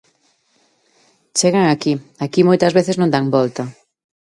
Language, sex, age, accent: Galician, female, 40-49, Normativo (estándar)